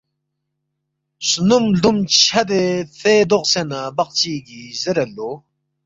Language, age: Balti, 30-39